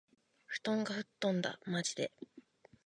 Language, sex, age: Japanese, female, 19-29